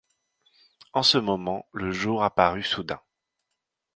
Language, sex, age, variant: French, male, 40-49, Français de métropole